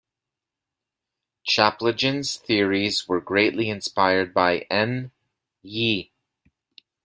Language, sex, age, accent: English, male, 30-39, Canadian English